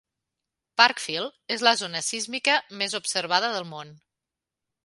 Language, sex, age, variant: Catalan, female, 40-49, Nord-Occidental